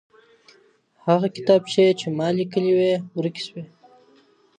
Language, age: Pashto, 19-29